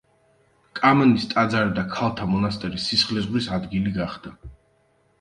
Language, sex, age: Georgian, male, 19-29